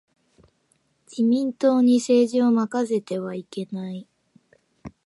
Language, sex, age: Japanese, female, 19-29